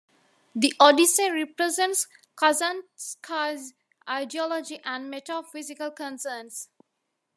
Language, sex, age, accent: English, female, 19-29, India and South Asia (India, Pakistan, Sri Lanka)